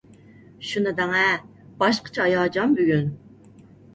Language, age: Uyghur, 30-39